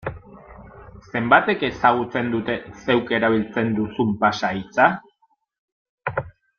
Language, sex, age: Basque, male, 30-39